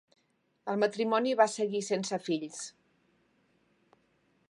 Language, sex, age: Catalan, female, 50-59